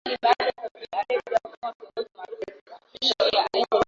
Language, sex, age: Swahili, female, 19-29